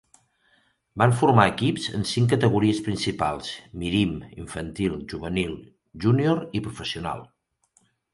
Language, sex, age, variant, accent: Catalan, male, 40-49, Central, tarragoní